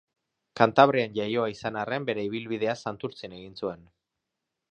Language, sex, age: Basque, male, 30-39